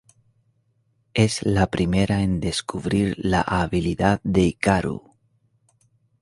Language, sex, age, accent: Spanish, male, 30-39, España: Centro-Sur peninsular (Madrid, Toledo, Castilla-La Mancha)